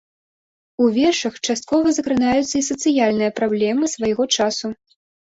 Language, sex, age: Belarusian, female, 19-29